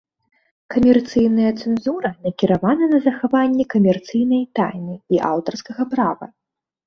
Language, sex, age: Belarusian, female, 19-29